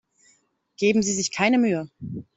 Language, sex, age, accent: German, female, 19-29, Deutschland Deutsch